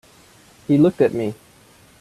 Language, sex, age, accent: English, male, 19-29, United States English